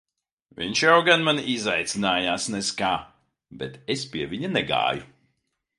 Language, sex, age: Latvian, male, 30-39